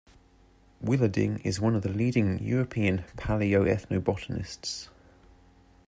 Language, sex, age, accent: English, male, 30-39, England English